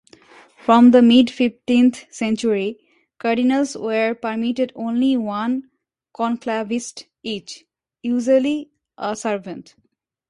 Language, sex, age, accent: English, female, 19-29, United States English